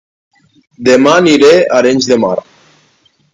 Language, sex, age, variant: Catalan, male, 19-29, Nord-Occidental